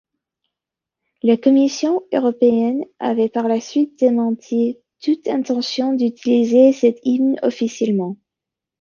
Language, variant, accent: French, Français d'Amérique du Nord, Français des États-Unis